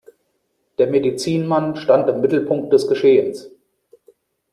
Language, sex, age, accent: German, male, 30-39, Deutschland Deutsch